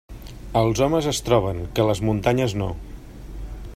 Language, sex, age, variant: Catalan, male, 50-59, Central